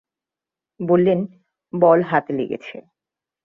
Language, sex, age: Bengali, female, 19-29